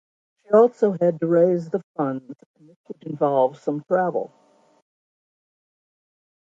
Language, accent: English, United States English